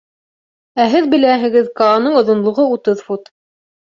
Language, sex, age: Bashkir, female, 19-29